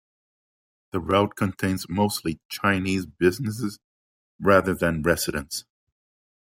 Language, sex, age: English, male, 60-69